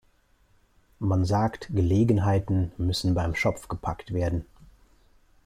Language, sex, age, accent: German, male, 30-39, Deutschland Deutsch